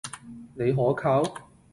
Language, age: Cantonese, 19-29